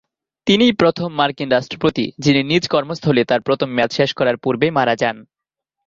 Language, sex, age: Bengali, male, 19-29